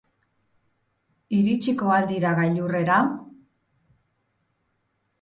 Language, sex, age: Basque, female, 40-49